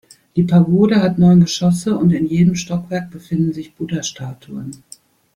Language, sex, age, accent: German, female, 50-59, Deutschland Deutsch